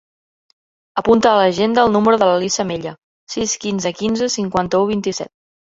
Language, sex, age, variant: Catalan, female, 30-39, Central